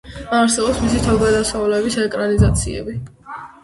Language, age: Georgian, under 19